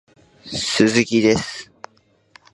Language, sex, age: Japanese, male, 19-29